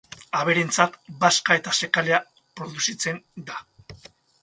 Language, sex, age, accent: Basque, male, 60-69, Mendebalekoa (Araba, Bizkaia, Gipuzkoako mendebaleko herri batzuk)